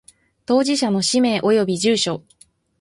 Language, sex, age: Japanese, female, 19-29